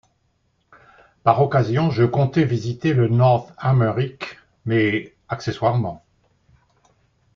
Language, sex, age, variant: French, male, 60-69, Français de métropole